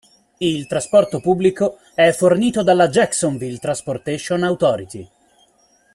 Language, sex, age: Italian, male, 19-29